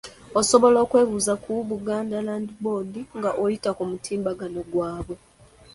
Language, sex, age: Ganda, female, 19-29